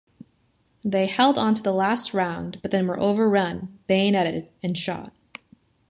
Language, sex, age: English, female, 19-29